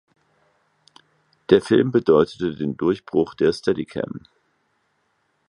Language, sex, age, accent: German, male, 40-49, Deutschland Deutsch